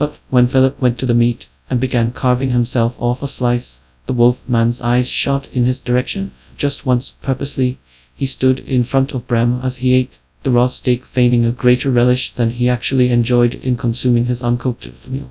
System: TTS, FastPitch